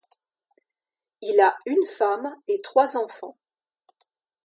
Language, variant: French, Français de métropole